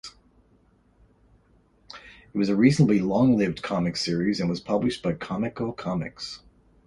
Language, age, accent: English, 60-69, Canadian English